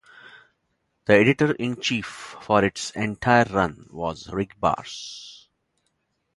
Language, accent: English, India and South Asia (India, Pakistan, Sri Lanka)